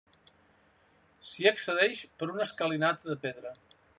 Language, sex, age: Catalan, male, 70-79